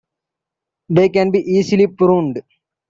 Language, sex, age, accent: English, male, 19-29, India and South Asia (India, Pakistan, Sri Lanka)